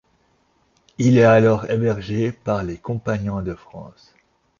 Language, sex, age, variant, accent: French, male, 30-39, Français d'Europe, Français de Suisse